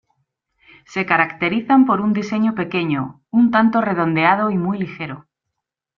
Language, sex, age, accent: Spanish, female, 40-49, España: Centro-Sur peninsular (Madrid, Toledo, Castilla-La Mancha)